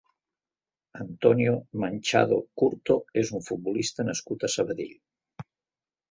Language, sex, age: Catalan, male, 70-79